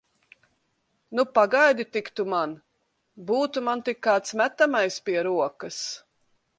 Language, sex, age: Latvian, female, 40-49